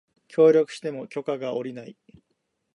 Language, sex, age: Japanese, male, 40-49